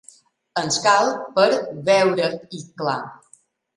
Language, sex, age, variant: Catalan, female, 40-49, Balear